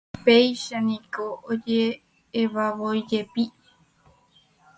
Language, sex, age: Guarani, female, 19-29